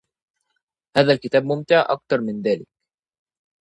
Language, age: Arabic, under 19